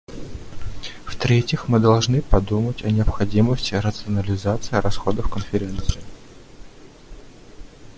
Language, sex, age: Russian, male, 30-39